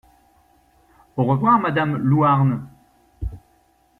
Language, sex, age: French, male, 60-69